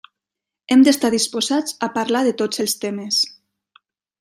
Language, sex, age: Catalan, female, 30-39